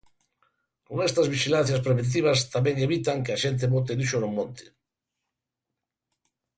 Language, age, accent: Galician, 70-79, Atlántico (seseo e gheada)